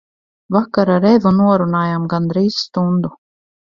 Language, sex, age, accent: Latvian, female, 50-59, Riga